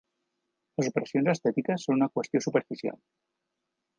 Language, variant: Catalan, Central